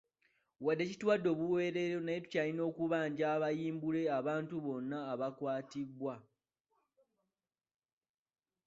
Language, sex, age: Ganda, male, 19-29